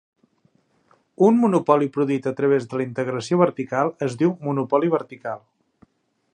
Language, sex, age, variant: Catalan, male, 30-39, Central